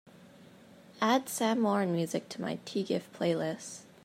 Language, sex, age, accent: English, female, 19-29, United States English